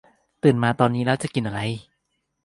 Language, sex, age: Thai, male, 19-29